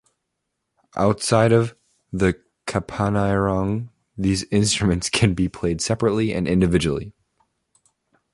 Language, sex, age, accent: English, male, 19-29, United States English